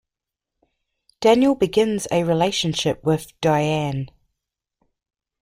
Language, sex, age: English, female, 40-49